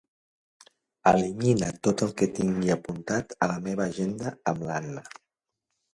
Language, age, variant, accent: Catalan, 40-49, Central, central